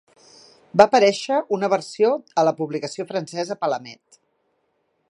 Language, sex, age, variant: Catalan, female, 50-59, Central